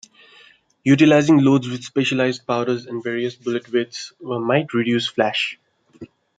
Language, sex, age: English, male, 19-29